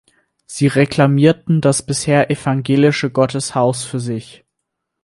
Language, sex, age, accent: German, male, 19-29, Deutschland Deutsch